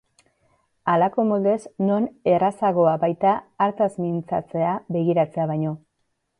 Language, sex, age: Basque, female, 30-39